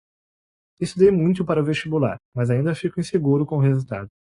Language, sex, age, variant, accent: Portuguese, male, 19-29, Portuguese (Brasil), Gaucho